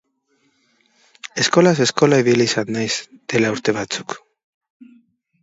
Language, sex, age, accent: Basque, male, 30-39, Mendebalekoa (Araba, Bizkaia, Gipuzkoako mendebaleko herri batzuk)